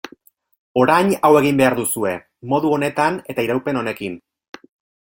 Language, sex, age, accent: Basque, male, 30-39, Erdialdekoa edo Nafarra (Gipuzkoa, Nafarroa)